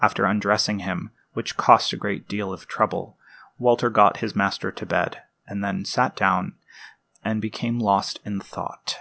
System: none